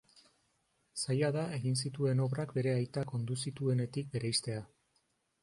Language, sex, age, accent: Basque, male, 30-39, Erdialdekoa edo Nafarra (Gipuzkoa, Nafarroa)